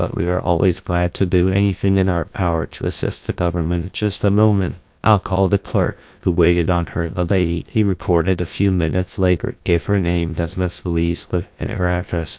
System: TTS, GlowTTS